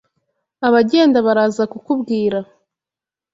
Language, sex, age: Kinyarwanda, female, 19-29